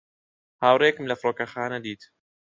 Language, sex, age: Central Kurdish, male, under 19